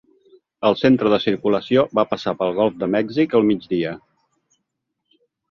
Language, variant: Catalan, Central